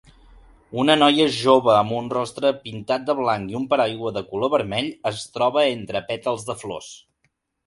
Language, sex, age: Catalan, male, 19-29